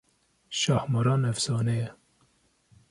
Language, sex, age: Kurdish, male, 30-39